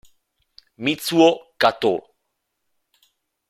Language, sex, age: Italian, male, 30-39